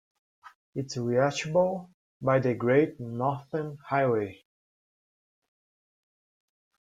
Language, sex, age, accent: English, male, 30-39, United States English